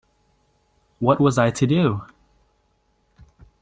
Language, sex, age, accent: English, male, 19-29, United States English